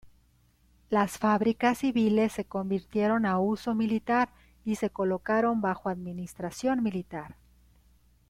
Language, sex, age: Spanish, female, 40-49